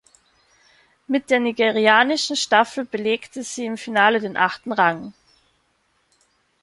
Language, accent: German, Österreichisches Deutsch